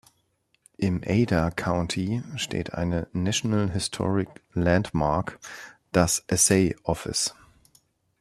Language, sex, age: German, male, 30-39